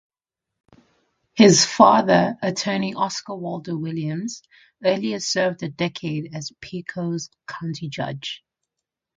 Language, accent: English, Southern African (South Africa, Zimbabwe, Namibia)